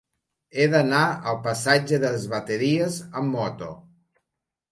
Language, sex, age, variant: Catalan, male, 40-49, Nord-Occidental